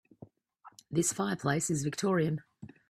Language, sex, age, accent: English, female, 40-49, Australian English